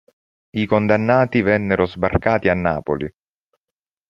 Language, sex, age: Italian, male, 30-39